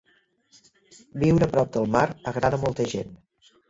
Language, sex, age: Catalan, female, 60-69